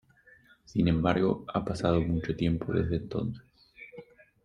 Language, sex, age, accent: Spanish, male, 19-29, Rioplatense: Argentina, Uruguay, este de Bolivia, Paraguay